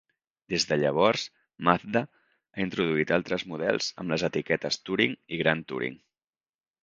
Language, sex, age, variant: Catalan, male, 30-39, Central